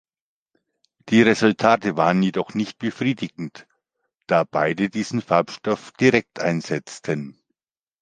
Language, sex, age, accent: German, male, 50-59, Deutschland Deutsch